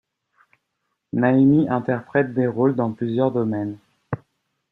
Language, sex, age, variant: French, male, 19-29, Français de métropole